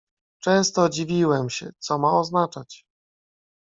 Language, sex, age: Polish, male, 30-39